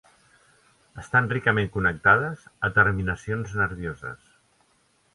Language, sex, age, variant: Catalan, male, 60-69, Central